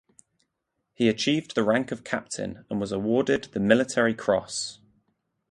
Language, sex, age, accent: English, male, 19-29, England English